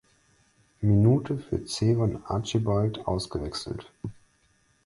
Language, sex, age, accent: German, male, 19-29, Deutschland Deutsch